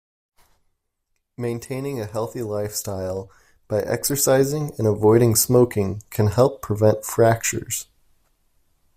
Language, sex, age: English, male, 30-39